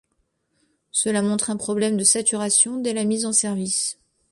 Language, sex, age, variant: French, female, 40-49, Français de métropole